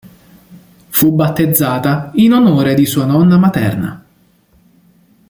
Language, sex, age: Italian, male, 19-29